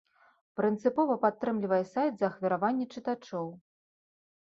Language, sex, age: Belarusian, female, 30-39